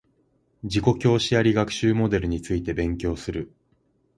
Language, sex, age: Japanese, male, 19-29